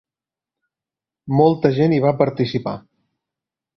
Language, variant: Catalan, Central